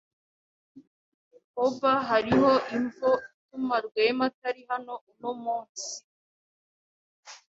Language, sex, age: Kinyarwanda, female, 19-29